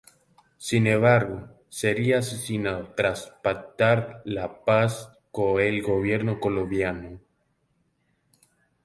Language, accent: Spanish, Caribe: Cuba, Venezuela, Puerto Rico, República Dominicana, Panamá, Colombia caribeña, México caribeño, Costa del golfo de México